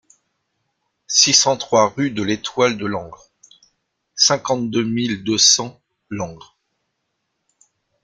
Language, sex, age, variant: French, male, 40-49, Français de métropole